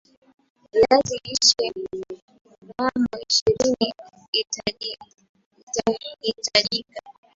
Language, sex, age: Swahili, female, 19-29